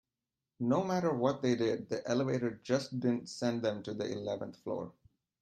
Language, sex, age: English, male, 19-29